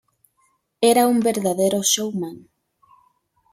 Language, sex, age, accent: Spanish, female, 19-29, América central